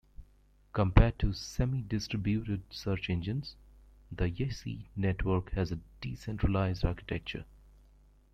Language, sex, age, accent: English, male, 40-49, United States English